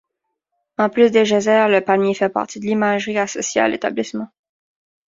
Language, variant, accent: French, Français d'Amérique du Nord, Français du Canada